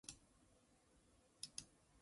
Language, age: Chinese, 19-29